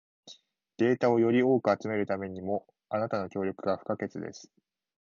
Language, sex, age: Japanese, male, 19-29